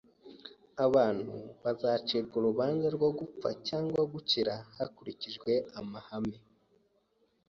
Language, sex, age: Kinyarwanda, male, 19-29